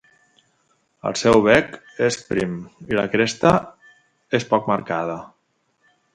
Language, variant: Catalan, Central